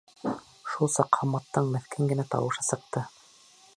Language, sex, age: Bashkir, male, 30-39